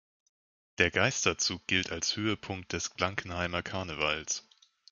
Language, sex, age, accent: German, male, 19-29, Deutschland Deutsch